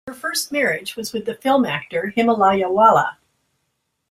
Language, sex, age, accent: English, female, 50-59, United States English